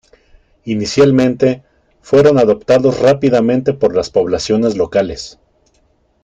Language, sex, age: Spanish, male, 30-39